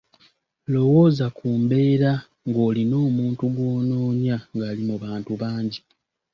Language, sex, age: Ganda, male, 19-29